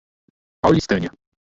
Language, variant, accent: Portuguese, Portuguese (Brasil), Paulista